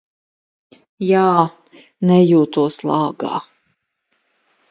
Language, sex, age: Latvian, female, 50-59